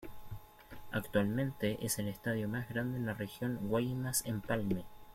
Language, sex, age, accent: Spanish, male, 19-29, Chileno: Chile, Cuyo